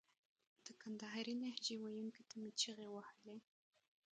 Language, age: Pashto, under 19